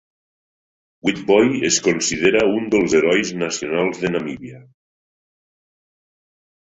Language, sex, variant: Catalan, male, Nord-Occidental